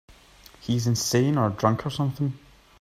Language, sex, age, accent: English, male, 19-29, Scottish English